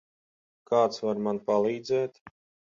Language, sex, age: Latvian, male, 30-39